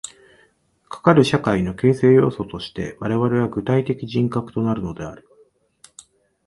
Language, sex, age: Japanese, male, 40-49